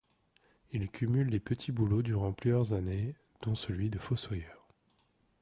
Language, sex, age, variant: French, male, 19-29, Français de métropole